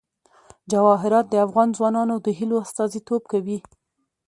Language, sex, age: Pashto, female, 19-29